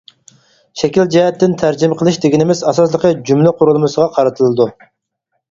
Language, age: Uyghur, 30-39